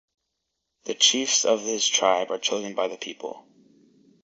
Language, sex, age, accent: English, male, under 19, United States English